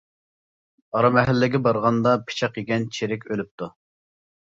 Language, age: Uyghur, 19-29